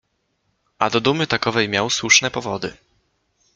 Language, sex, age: Polish, male, 19-29